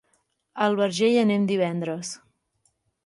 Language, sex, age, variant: Catalan, female, 19-29, Central